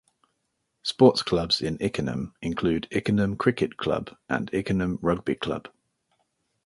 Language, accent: English, England English